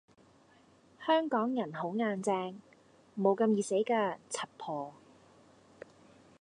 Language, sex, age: Cantonese, female, 30-39